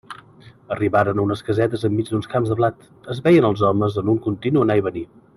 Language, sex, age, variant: Catalan, male, 40-49, Central